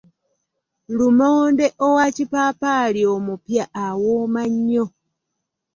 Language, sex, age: Ganda, female, 50-59